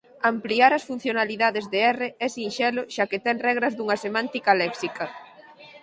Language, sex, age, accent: Galician, female, 19-29, Normativo (estándar)